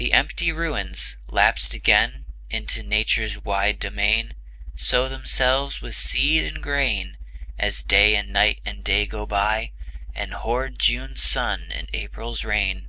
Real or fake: real